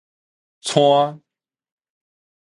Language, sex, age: Min Nan Chinese, male, 30-39